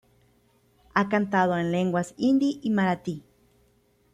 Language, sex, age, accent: Spanish, female, 30-39, Caribe: Cuba, Venezuela, Puerto Rico, República Dominicana, Panamá, Colombia caribeña, México caribeño, Costa del golfo de México